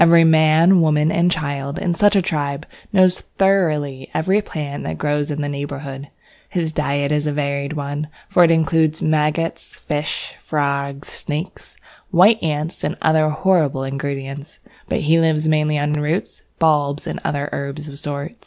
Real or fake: real